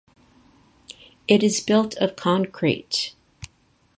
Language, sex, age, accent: English, female, 60-69, United States English